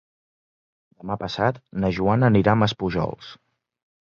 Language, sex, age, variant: Catalan, male, 19-29, Central